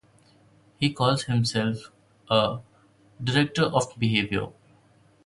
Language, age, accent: English, 19-29, India and South Asia (India, Pakistan, Sri Lanka)